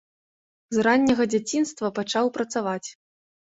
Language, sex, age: Belarusian, female, 19-29